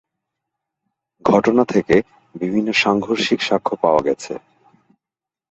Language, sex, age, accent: Bengali, male, 40-49, Bangladeshi